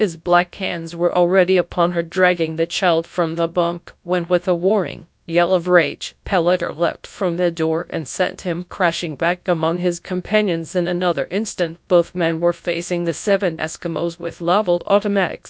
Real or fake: fake